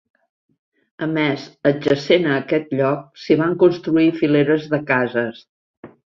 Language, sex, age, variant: Catalan, female, 60-69, Central